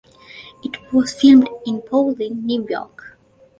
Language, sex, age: English, female, 19-29